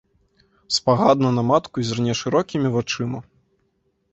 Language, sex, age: Belarusian, male, 19-29